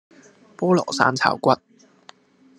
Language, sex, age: Cantonese, male, 19-29